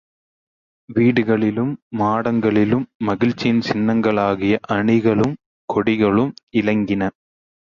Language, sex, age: Tamil, male, 19-29